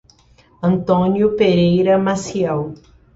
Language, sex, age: Portuguese, female, 30-39